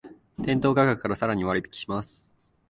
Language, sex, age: Japanese, male, 19-29